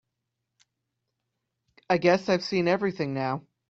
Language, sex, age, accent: English, male, 19-29, United States English